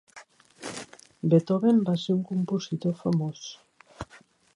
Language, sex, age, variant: Catalan, female, 60-69, Central